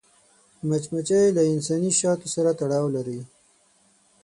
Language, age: Pashto, 19-29